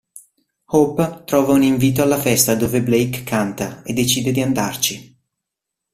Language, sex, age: Italian, male, 19-29